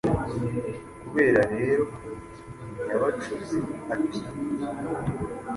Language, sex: Kinyarwanda, male